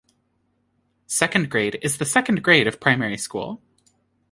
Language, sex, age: English, female, 30-39